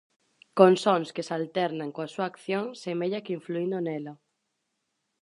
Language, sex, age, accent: Galician, female, 40-49, Normativo (estándar)